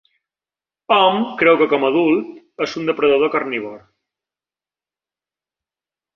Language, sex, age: Catalan, male, 40-49